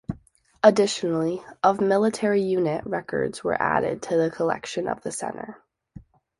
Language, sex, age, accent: English, female, 19-29, United States English